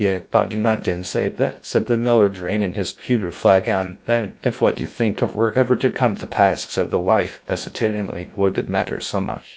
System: TTS, GlowTTS